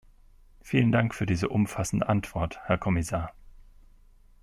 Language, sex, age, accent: German, male, 40-49, Deutschland Deutsch